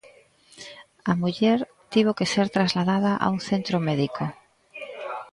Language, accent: Galician, Central (gheada)